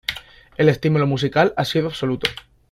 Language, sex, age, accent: Spanish, male, 19-29, España: Sur peninsular (Andalucia, Extremadura, Murcia)